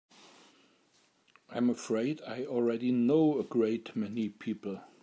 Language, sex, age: English, male, 50-59